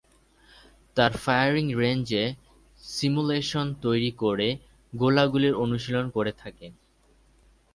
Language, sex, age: Bengali, male, 19-29